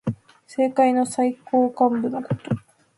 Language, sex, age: Japanese, female, 19-29